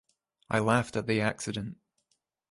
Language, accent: English, Scottish English